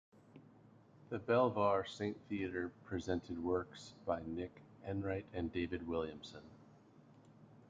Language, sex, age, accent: English, male, 30-39, United States English